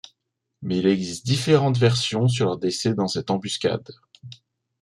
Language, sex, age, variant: French, male, 30-39, Français de métropole